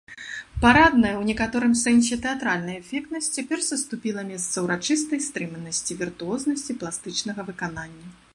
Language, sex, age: Belarusian, female, 30-39